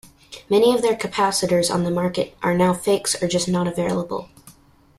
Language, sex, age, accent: English, male, under 19, United States English